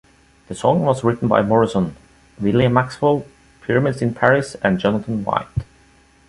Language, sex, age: English, male, 30-39